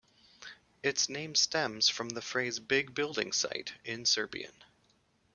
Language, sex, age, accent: English, male, 30-39, Canadian English